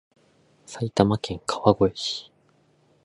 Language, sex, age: Japanese, male, 19-29